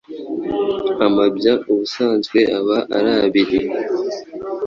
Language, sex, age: Kinyarwanda, male, 19-29